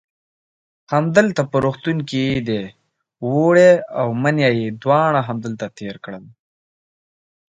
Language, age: Pashto, 19-29